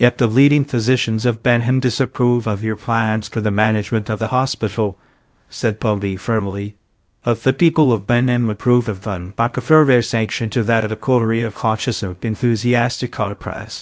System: TTS, VITS